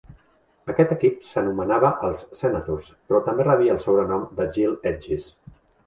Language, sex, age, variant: Catalan, male, 40-49, Central